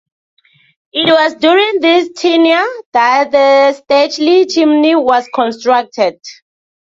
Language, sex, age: English, female, 19-29